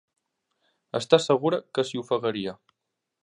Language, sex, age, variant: Catalan, male, 19-29, Nord-Occidental